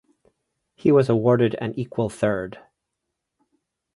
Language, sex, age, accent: English, male, 40-49, Canadian English